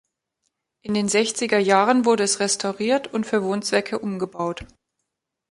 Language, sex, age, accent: German, female, 40-49, Deutschland Deutsch